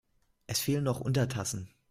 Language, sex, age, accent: German, male, 19-29, Deutschland Deutsch